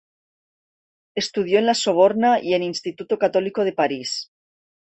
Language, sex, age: Spanish, female, 40-49